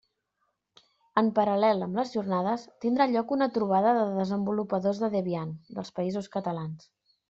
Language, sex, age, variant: Catalan, female, 30-39, Central